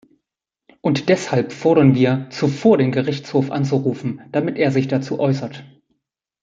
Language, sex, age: German, male, 30-39